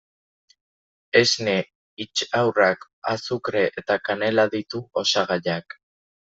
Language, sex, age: Basque, male, under 19